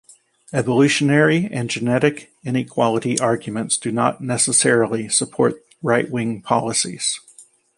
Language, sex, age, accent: English, male, 50-59, United States English